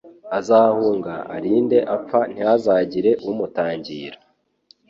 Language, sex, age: Kinyarwanda, male, 19-29